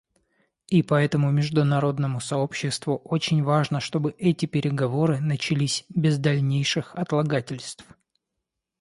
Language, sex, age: Russian, male, 30-39